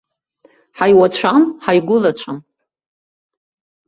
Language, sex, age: Abkhazian, female, 60-69